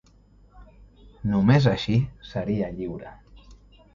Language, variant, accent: Catalan, Central, central